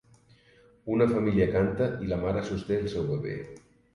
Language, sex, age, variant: Catalan, male, 50-59, Septentrional